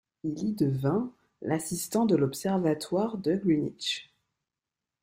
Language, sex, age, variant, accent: French, female, 19-29, Français des départements et régions d'outre-mer, Français de Guadeloupe